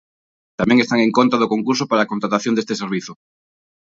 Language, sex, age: Galician, male, 30-39